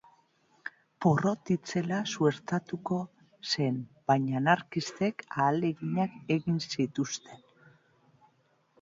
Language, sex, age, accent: Basque, female, 40-49, Mendebalekoa (Araba, Bizkaia, Gipuzkoako mendebaleko herri batzuk)